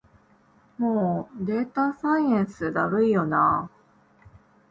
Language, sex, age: Japanese, female, 40-49